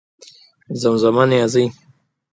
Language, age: Pashto, 19-29